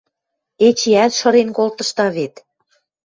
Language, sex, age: Western Mari, female, 50-59